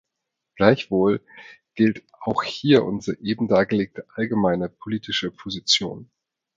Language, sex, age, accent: German, male, 30-39, Deutschland Deutsch